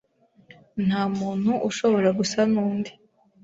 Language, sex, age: Kinyarwanda, female, 19-29